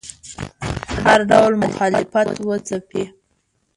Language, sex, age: Pashto, female, under 19